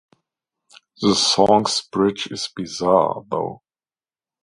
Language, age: English, 30-39